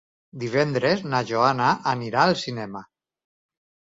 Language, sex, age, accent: Catalan, male, 40-49, valencià